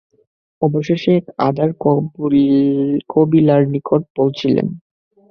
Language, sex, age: Bengali, male, 19-29